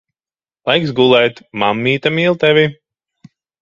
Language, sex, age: Latvian, male, 30-39